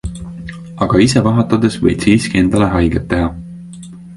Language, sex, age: Estonian, male, 19-29